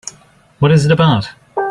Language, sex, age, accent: English, male, 40-49, England English